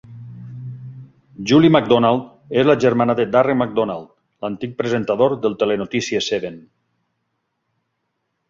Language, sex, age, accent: Catalan, male, 50-59, valencià